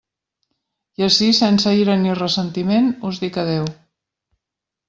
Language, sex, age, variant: Catalan, female, 50-59, Central